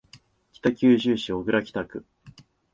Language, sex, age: Japanese, male, 19-29